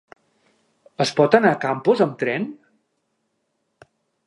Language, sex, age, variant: Catalan, male, 60-69, Central